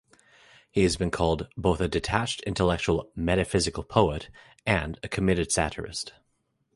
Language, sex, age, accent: English, male, 30-39, Canadian English